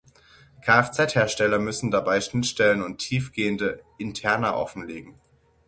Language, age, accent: German, 30-39, Deutschland Deutsch